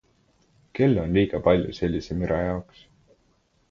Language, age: Estonian, 19-29